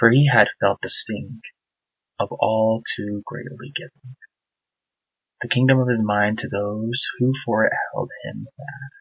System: none